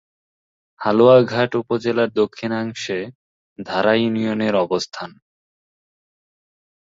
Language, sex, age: Bengali, male, 19-29